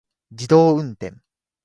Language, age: Japanese, 19-29